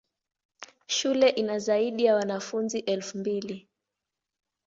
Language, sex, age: Swahili, female, 19-29